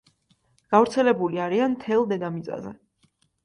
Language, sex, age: Georgian, female, 19-29